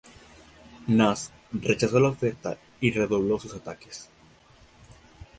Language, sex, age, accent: Spanish, male, 19-29, Andino-Pacífico: Colombia, Perú, Ecuador, oeste de Bolivia y Venezuela andina